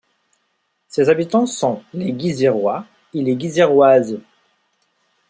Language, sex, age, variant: French, male, 40-49, Français de métropole